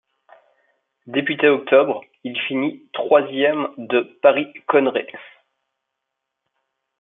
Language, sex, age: French, male, 30-39